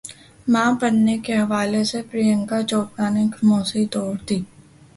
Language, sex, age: Urdu, female, 19-29